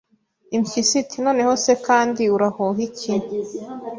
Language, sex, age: Kinyarwanda, female, 19-29